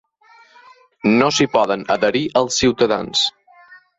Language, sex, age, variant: Catalan, male, 30-39, Balear